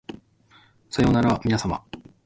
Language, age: Japanese, 30-39